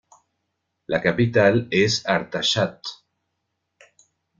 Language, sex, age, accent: Spanish, male, 50-59, Rioplatense: Argentina, Uruguay, este de Bolivia, Paraguay